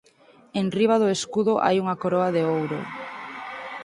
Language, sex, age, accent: Galician, female, 19-29, Normativo (estándar)